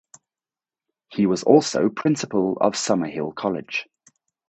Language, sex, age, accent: English, male, 30-39, United States English